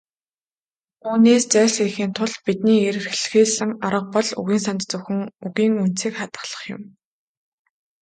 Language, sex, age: Mongolian, female, 19-29